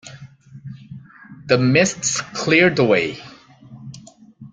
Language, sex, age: English, male, 40-49